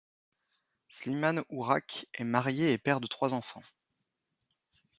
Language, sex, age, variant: French, male, 30-39, Français de métropole